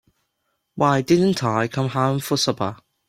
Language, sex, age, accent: English, male, 19-29, England English